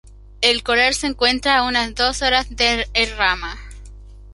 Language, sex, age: Spanish, male, under 19